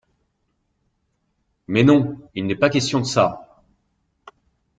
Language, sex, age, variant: French, male, 40-49, Français de métropole